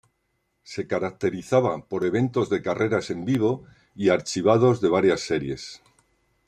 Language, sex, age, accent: Spanish, male, 60-69, España: Centro-Sur peninsular (Madrid, Toledo, Castilla-La Mancha)